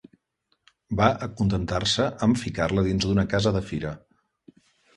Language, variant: Catalan, Central